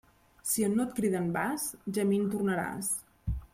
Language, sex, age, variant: Catalan, female, 30-39, Central